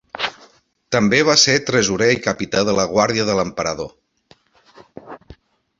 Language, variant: Catalan, Septentrional